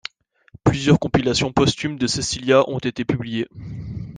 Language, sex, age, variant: French, male, 19-29, Français de métropole